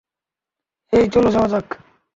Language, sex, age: Bengali, male, 19-29